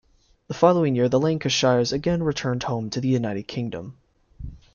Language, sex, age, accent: English, male, under 19, United States English